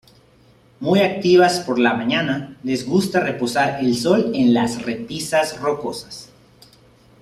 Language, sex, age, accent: Spanish, male, 30-39, México